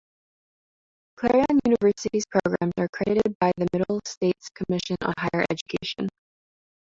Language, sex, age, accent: English, female, 19-29, United States English